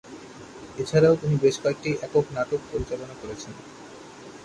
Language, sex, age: Bengali, male, 19-29